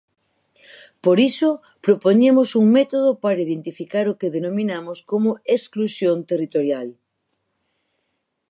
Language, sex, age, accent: Galician, female, 30-39, Normativo (estándar)